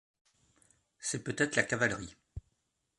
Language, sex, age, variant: French, male, 40-49, Français de métropole